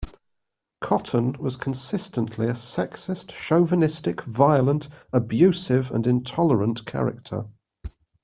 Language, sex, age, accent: English, male, 30-39, England English